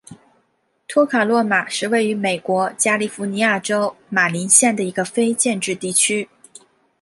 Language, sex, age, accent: Chinese, female, 19-29, 出生地：黑龙江省